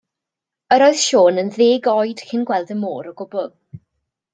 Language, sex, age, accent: Welsh, female, 19-29, Y Deyrnas Unedig Cymraeg